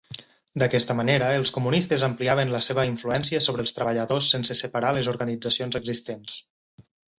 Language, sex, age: Catalan, male, 30-39